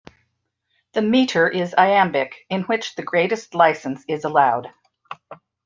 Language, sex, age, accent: English, female, 60-69, United States English